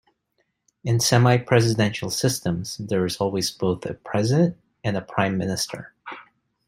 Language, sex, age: English, male, 40-49